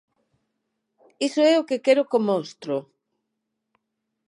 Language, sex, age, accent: Galician, female, 50-59, Atlántico (seseo e gheada)